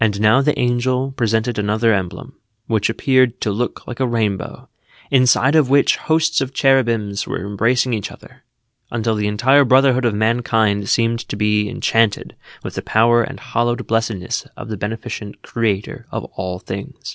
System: none